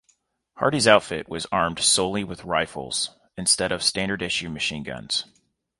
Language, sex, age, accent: English, male, 30-39, United States English